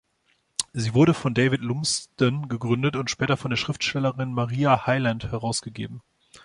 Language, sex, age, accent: German, male, 30-39, Deutschland Deutsch